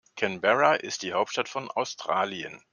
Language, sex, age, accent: German, male, 60-69, Deutschland Deutsch